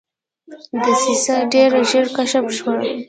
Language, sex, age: Pashto, female, under 19